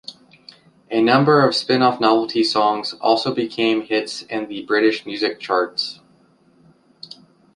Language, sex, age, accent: English, male, 30-39, United States English